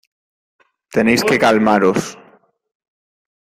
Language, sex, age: Spanish, male, 19-29